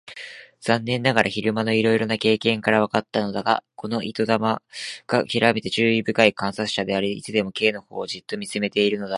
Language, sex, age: Japanese, male, 19-29